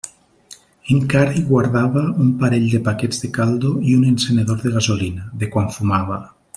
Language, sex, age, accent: Catalan, male, 40-49, valencià